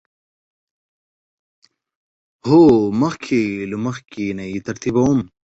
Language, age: Pashto, 30-39